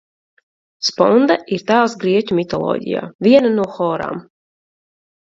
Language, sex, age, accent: Latvian, female, 30-39, Vidus dialekts